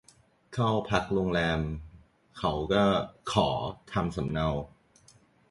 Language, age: Thai, 30-39